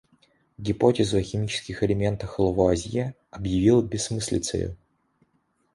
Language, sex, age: Russian, male, 19-29